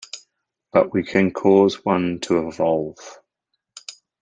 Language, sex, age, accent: English, male, 40-49, Australian English